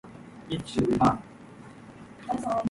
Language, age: English, 30-39